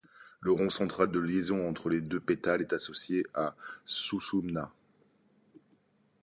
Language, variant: French, Français de métropole